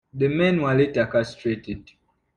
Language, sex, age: English, male, 19-29